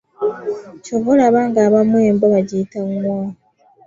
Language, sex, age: Ganda, female, 19-29